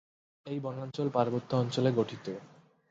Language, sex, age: Bengali, male, 19-29